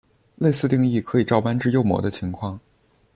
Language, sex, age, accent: Chinese, male, under 19, 出生地：北京市